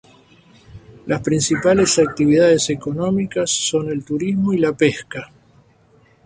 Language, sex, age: Spanish, male, 70-79